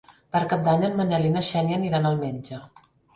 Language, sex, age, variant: Catalan, female, 50-59, Central